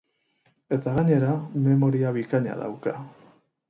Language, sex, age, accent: Basque, male, 50-59, Erdialdekoa edo Nafarra (Gipuzkoa, Nafarroa)